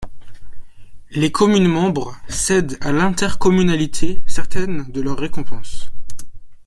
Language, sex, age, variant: French, male, under 19, Français de métropole